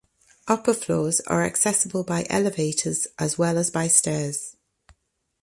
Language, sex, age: English, female, 50-59